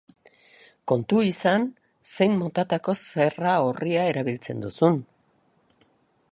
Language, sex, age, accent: Basque, female, 60-69, Erdialdekoa edo Nafarra (Gipuzkoa, Nafarroa)